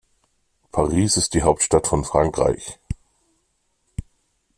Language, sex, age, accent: German, male, 40-49, Deutschland Deutsch